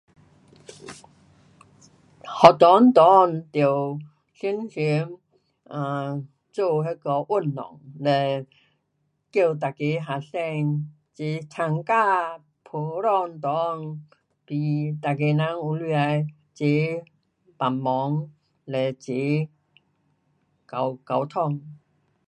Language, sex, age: Pu-Xian Chinese, female, 70-79